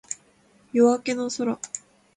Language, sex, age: Japanese, female, 19-29